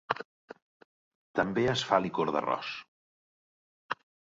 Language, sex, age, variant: Catalan, male, 50-59, Central